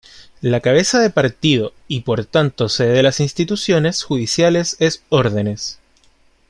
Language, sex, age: Spanish, male, 19-29